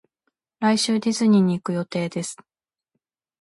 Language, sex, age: Japanese, female, 19-29